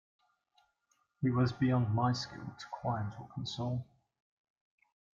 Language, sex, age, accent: English, male, 19-29, Australian English